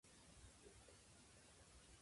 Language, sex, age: Japanese, female, 19-29